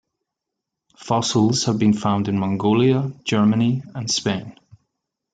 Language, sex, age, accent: English, male, 40-49, Irish English